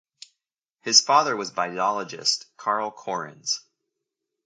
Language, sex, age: English, male, 30-39